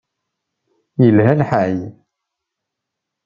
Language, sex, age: Kabyle, male, 30-39